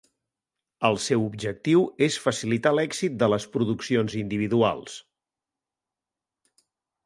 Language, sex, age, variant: Catalan, male, 50-59, Central